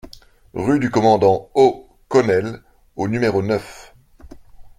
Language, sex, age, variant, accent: French, male, 40-49, Français d'Europe, Français de Belgique